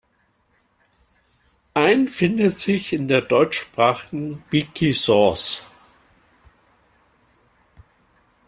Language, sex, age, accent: German, male, 60-69, Deutschland Deutsch